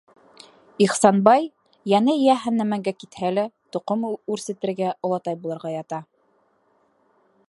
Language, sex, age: Bashkir, female, 19-29